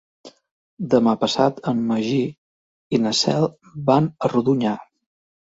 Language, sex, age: Catalan, male, 40-49